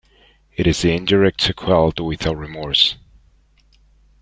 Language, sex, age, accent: English, male, 40-49, United States English